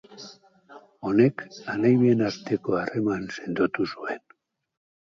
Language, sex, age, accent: Basque, male, 60-69, Mendebalekoa (Araba, Bizkaia, Gipuzkoako mendebaleko herri batzuk)